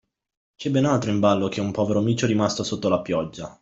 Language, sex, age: Italian, male, 19-29